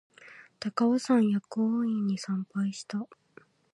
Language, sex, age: Japanese, female, 19-29